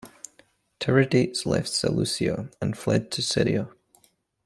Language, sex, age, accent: English, male, 19-29, Scottish English